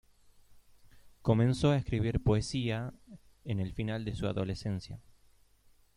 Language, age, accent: Spanish, 30-39, Rioplatense: Argentina, Uruguay, este de Bolivia, Paraguay